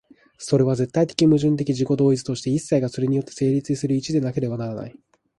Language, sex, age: Japanese, male, 19-29